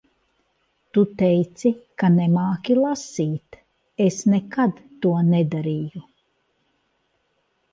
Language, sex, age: Latvian, female, 60-69